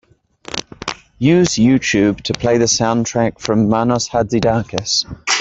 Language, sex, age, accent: English, male, 30-39, New Zealand English